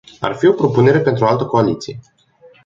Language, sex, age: Romanian, male, 19-29